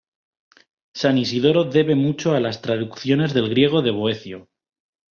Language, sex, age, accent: Spanish, male, 19-29, España: Centro-Sur peninsular (Madrid, Toledo, Castilla-La Mancha)